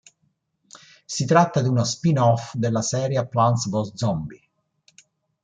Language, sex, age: Italian, male, 60-69